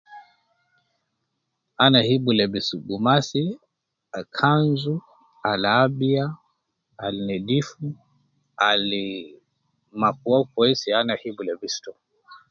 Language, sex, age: Nubi, male, 50-59